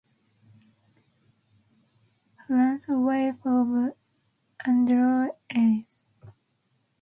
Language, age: English, 19-29